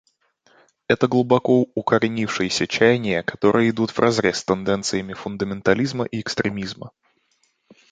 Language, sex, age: Russian, male, 19-29